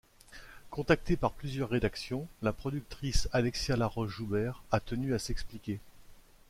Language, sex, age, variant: French, male, 40-49, Français de métropole